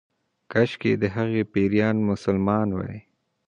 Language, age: Pashto, 19-29